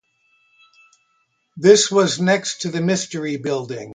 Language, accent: English, United States English